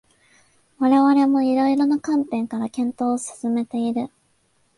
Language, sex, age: Japanese, female, 19-29